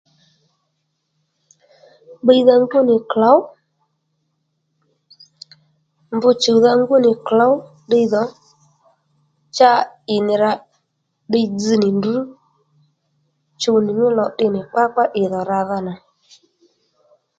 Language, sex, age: Lendu, female, 30-39